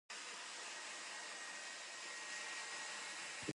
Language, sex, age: Min Nan Chinese, female, 19-29